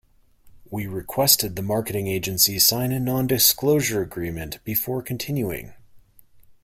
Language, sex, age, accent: English, male, 30-39, Canadian English